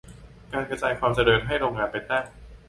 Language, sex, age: Thai, male, under 19